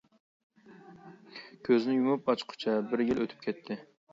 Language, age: Uyghur, 30-39